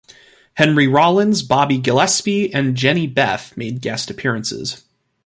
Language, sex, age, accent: English, male, 19-29, United States English